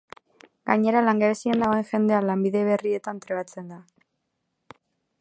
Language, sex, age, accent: Basque, female, 19-29, Mendebalekoa (Araba, Bizkaia, Gipuzkoako mendebaleko herri batzuk)